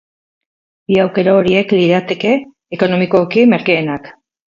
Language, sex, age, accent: Basque, female, 50-59, Erdialdekoa edo Nafarra (Gipuzkoa, Nafarroa)